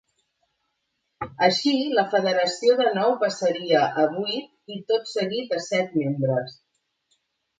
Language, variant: Catalan, Central